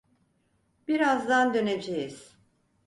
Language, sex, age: Turkish, female, 60-69